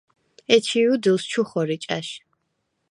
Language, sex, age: Svan, female, 19-29